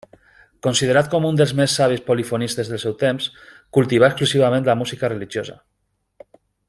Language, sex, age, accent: Catalan, male, 40-49, valencià